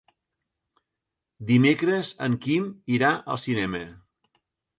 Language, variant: Catalan, Central